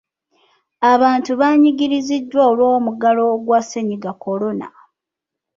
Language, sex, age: Ganda, female, 30-39